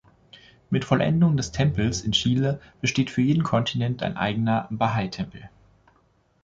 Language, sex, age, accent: German, male, 19-29, Deutschland Deutsch